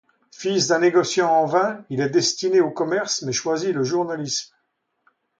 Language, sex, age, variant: French, male, 70-79, Français de métropole